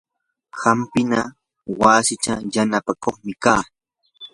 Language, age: Yanahuanca Pasco Quechua, 19-29